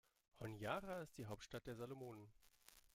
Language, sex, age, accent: German, male, 30-39, Deutschland Deutsch